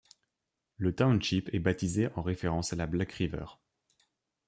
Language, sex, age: French, male, under 19